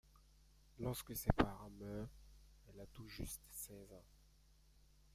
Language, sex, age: French, male, 19-29